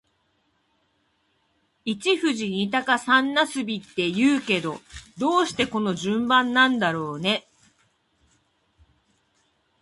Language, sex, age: Japanese, female, 50-59